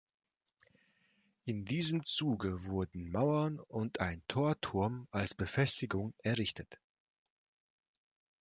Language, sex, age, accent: German, male, 30-39, Russisch Deutsch